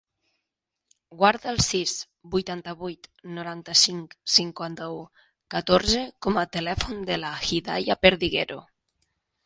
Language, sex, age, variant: Catalan, female, 19-29, Nord-Occidental